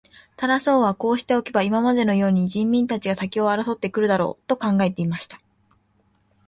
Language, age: Japanese, 19-29